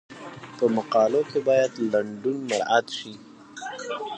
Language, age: Pashto, 19-29